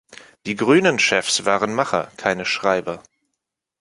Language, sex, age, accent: German, male, 19-29, Deutschland Deutsch